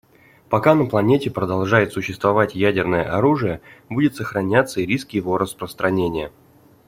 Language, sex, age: Russian, male, 30-39